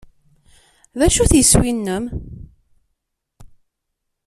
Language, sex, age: Kabyle, female, 30-39